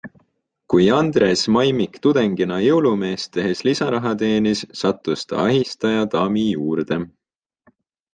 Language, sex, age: Estonian, male, 19-29